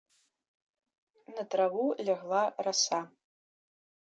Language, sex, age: Belarusian, female, 19-29